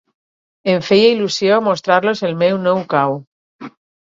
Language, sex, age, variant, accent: Catalan, female, 30-39, Alacantí, valencià